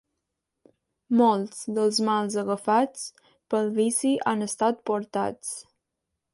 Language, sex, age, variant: Catalan, female, under 19, Balear